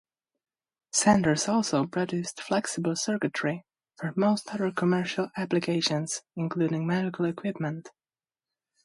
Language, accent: English, United States English